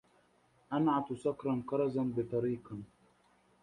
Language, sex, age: Arabic, male, under 19